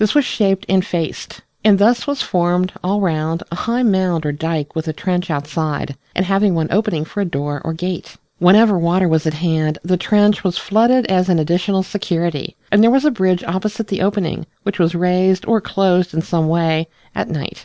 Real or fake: real